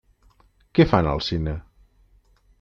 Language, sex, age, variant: Catalan, male, 40-49, Nord-Occidental